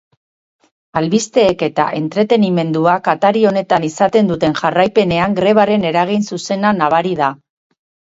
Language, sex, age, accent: Basque, female, 50-59, Erdialdekoa edo Nafarra (Gipuzkoa, Nafarroa)